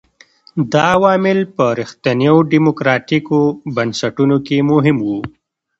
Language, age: Pashto, 30-39